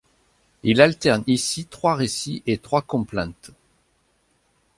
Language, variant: French, Français de métropole